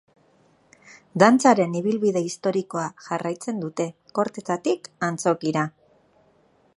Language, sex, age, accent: Basque, female, 40-49, Mendebalekoa (Araba, Bizkaia, Gipuzkoako mendebaleko herri batzuk)